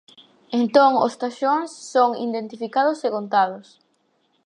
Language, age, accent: Galician, 40-49, Oriental (común en zona oriental)